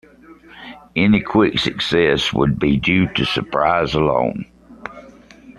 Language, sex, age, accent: English, male, 50-59, United States English